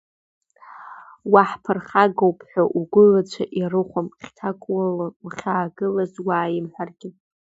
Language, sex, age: Abkhazian, female, 30-39